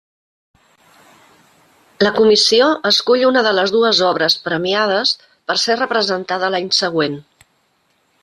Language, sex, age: Catalan, female, 50-59